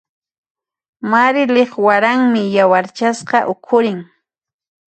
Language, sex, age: Puno Quechua, female, 30-39